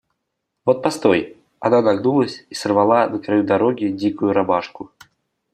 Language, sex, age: Russian, male, under 19